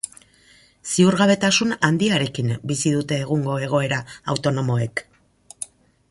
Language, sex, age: Basque, female, 50-59